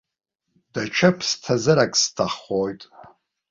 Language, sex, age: Abkhazian, male, 60-69